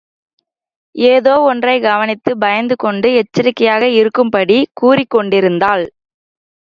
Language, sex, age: Tamil, female, 19-29